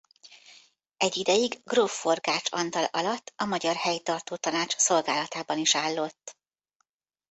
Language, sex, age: Hungarian, female, 50-59